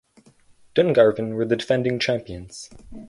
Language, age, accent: English, 19-29, United States English